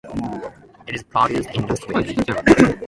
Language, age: English, 19-29